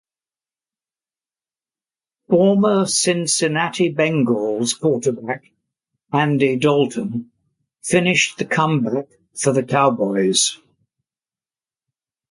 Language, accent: English, England English